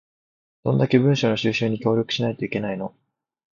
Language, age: Japanese, 19-29